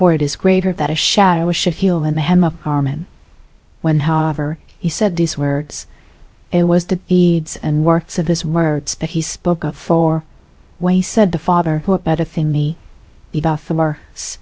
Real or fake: fake